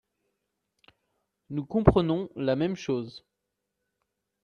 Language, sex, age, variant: French, male, 19-29, Français de métropole